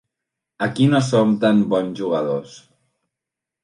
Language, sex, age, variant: Catalan, male, 19-29, Central